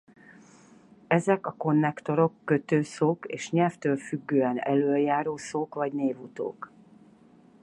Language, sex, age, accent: Hungarian, female, 40-49, budapesti